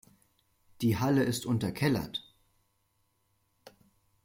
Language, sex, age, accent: German, male, 19-29, Deutschland Deutsch